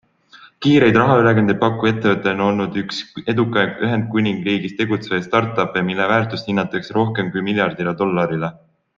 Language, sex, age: Estonian, male, 19-29